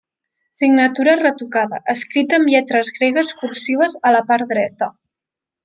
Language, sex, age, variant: Catalan, female, under 19, Central